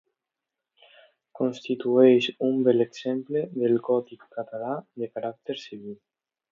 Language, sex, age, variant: Catalan, male, under 19, Alacantí